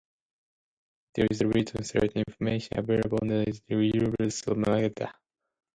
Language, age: English, 19-29